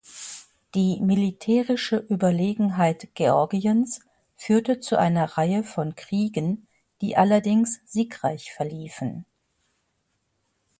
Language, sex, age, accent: German, female, 60-69, Deutschland Deutsch